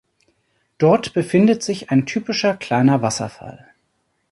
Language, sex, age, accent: German, male, 40-49, Deutschland Deutsch